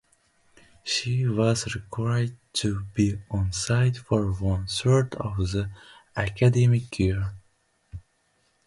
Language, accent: English, England English